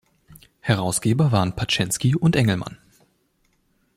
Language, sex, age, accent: German, male, 19-29, Deutschland Deutsch